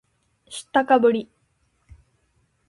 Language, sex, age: Japanese, female, 19-29